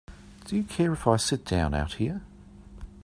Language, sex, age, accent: English, male, 50-59, Australian English